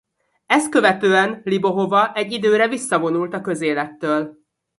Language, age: Hungarian, 30-39